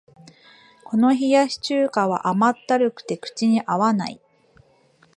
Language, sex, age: Japanese, female, 30-39